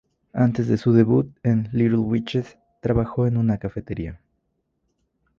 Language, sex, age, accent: Spanish, male, under 19, México